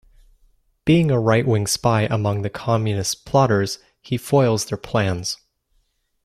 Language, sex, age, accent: English, male, 19-29, United States English